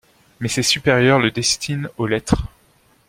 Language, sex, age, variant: French, male, 19-29, Français de métropole